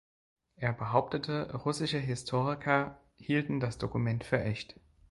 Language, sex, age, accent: German, male, 40-49, Deutschland Deutsch